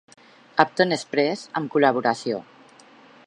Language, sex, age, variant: Catalan, female, 40-49, Central